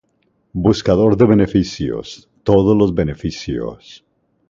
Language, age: Spanish, 50-59